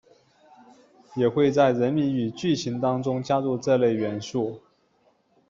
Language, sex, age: Chinese, male, 30-39